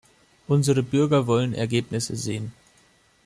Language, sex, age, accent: German, male, 19-29, Österreichisches Deutsch